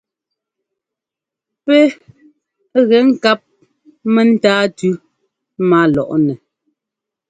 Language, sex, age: Ngomba, female, 40-49